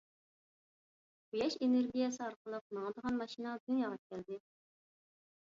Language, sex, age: Uyghur, female, 19-29